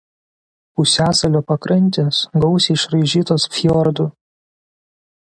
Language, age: Lithuanian, 19-29